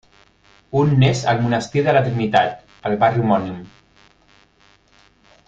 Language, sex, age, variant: Catalan, male, 40-49, Central